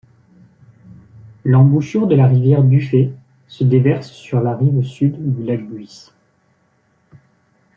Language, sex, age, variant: French, male, 30-39, Français de métropole